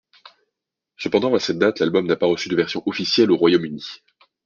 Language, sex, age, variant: French, male, 19-29, Français de métropole